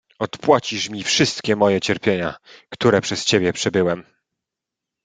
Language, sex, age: Polish, male, 30-39